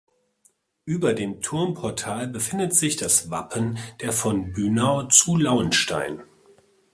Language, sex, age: German, male, 40-49